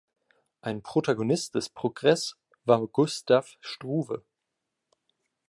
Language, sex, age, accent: German, male, 19-29, Deutschland Deutsch